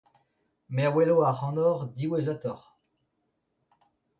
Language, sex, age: Breton, male, 30-39